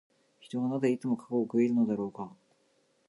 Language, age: Japanese, 40-49